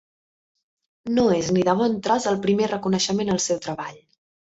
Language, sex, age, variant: Catalan, female, 19-29, Central